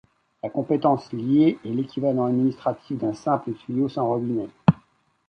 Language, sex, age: French, male, 50-59